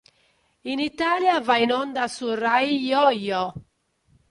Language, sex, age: Italian, female, 50-59